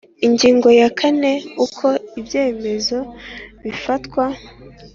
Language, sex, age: Kinyarwanda, female, 19-29